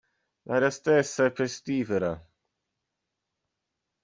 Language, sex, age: Italian, male, 30-39